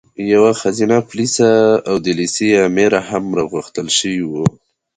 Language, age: Pashto, 19-29